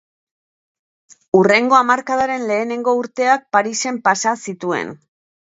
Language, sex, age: Basque, female, 50-59